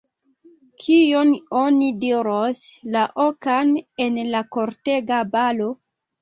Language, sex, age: Esperanto, female, 19-29